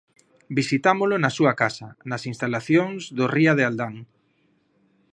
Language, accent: Galician, Normativo (estándar)